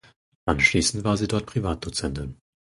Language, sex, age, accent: German, male, 19-29, Deutschland Deutsch